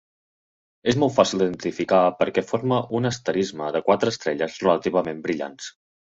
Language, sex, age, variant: Catalan, male, 30-39, Central